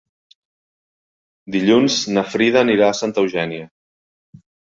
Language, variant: Catalan, Central